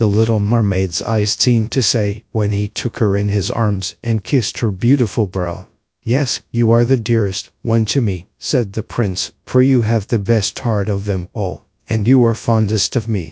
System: TTS, GradTTS